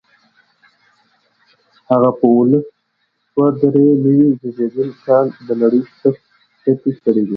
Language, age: Pashto, 19-29